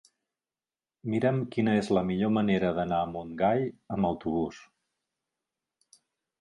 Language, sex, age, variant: Catalan, male, 40-49, Central